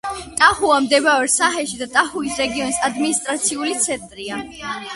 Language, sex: Georgian, female